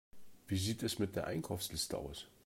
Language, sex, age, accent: German, male, 50-59, Deutschland Deutsch